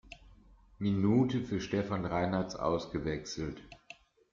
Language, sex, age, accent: German, male, 50-59, Deutschland Deutsch